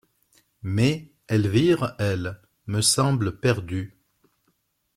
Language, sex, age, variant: French, male, 50-59, Français de métropole